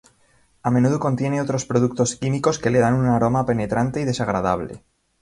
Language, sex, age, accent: Spanish, male, 19-29, España: Centro-Sur peninsular (Madrid, Toledo, Castilla-La Mancha)